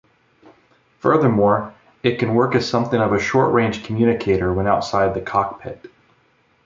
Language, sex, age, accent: English, male, 30-39, United States English